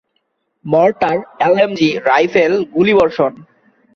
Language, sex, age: Bengali, male, 19-29